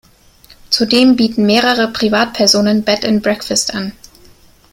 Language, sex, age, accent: German, female, 19-29, Deutschland Deutsch